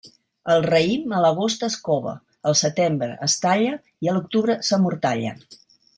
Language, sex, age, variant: Catalan, female, 60-69, Central